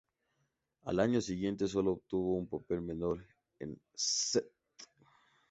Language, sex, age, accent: Spanish, male, 19-29, México